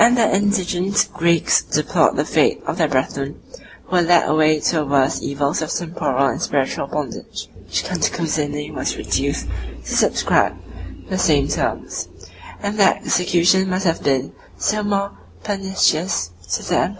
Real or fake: real